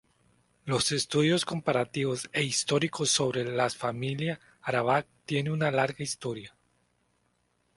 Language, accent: Spanish, América central